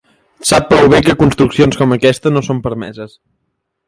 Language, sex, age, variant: Catalan, male, 19-29, Central